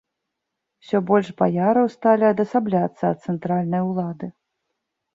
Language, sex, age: Belarusian, female, 30-39